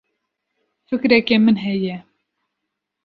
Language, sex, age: Kurdish, female, 19-29